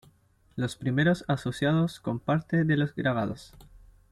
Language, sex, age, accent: Spanish, male, 19-29, Chileno: Chile, Cuyo